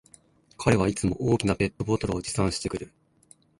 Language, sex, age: Japanese, female, 19-29